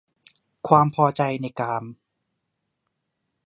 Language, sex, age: Thai, male, 30-39